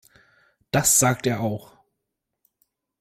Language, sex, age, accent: German, male, 30-39, Deutschland Deutsch